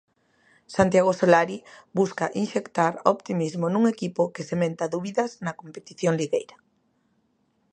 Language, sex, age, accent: Galician, female, 40-49, Normativo (estándar)